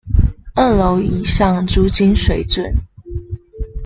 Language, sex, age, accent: Chinese, female, 19-29, 出生地：高雄市